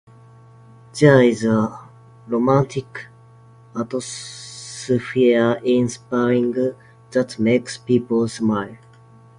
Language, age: English, 19-29